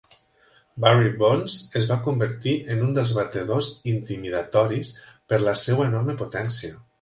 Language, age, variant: Catalan, 40-49, Nord-Occidental